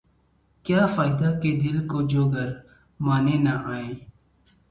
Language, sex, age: Urdu, male, 19-29